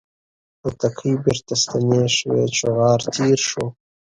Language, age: Pashto, 19-29